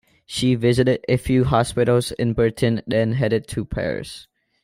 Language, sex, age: English, male, under 19